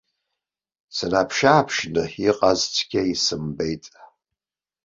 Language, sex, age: Abkhazian, male, 60-69